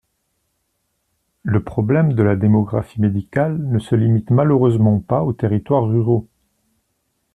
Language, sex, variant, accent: French, male, Français d'Europe, Français de Suisse